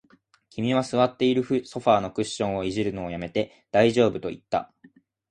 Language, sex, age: Japanese, male, 19-29